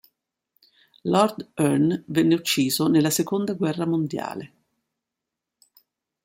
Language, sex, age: Italian, female, 60-69